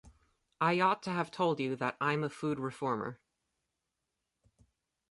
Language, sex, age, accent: English, male, under 19, United States English